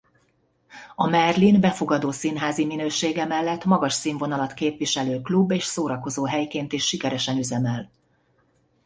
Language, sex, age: Hungarian, female, 50-59